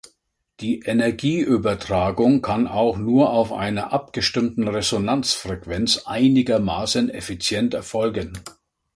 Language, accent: German, Deutschland Deutsch